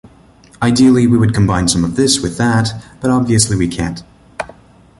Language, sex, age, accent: English, male, 19-29, United States English